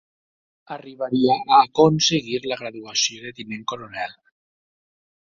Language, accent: Catalan, valencià